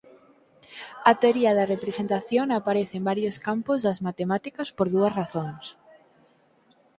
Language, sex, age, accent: Galician, female, under 19, Normativo (estándar)